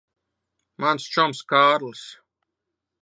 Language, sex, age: Latvian, male, 30-39